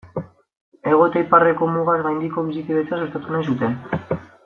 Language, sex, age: Basque, male, 19-29